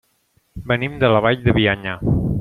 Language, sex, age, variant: Catalan, male, 40-49, Central